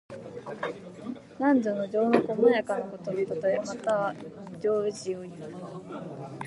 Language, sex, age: Japanese, female, 19-29